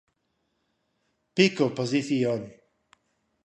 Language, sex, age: Spanish, male, 30-39